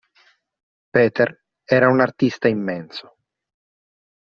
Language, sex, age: Italian, male, 40-49